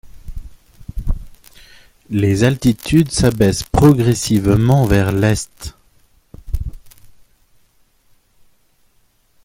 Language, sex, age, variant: French, male, 40-49, Français de métropole